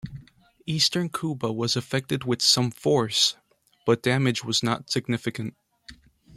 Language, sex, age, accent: English, male, 19-29, United States English